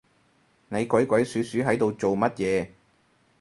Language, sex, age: Cantonese, male, 30-39